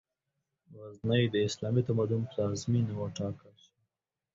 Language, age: Pashto, 19-29